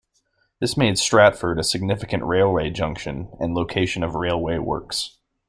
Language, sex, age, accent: English, male, 19-29, United States English